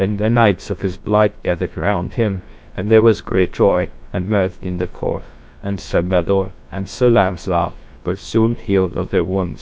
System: TTS, GlowTTS